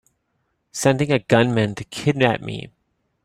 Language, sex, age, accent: English, male, 30-39, United States English